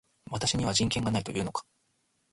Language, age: Japanese, 19-29